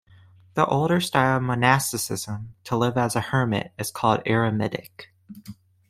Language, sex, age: English, male, under 19